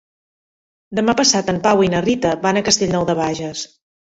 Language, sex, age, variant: Catalan, female, 40-49, Central